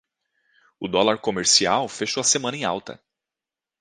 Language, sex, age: Portuguese, male, 30-39